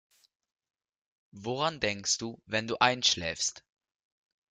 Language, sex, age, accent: German, male, under 19, Deutschland Deutsch